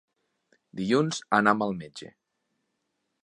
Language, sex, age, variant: Catalan, male, 19-29, Nord-Occidental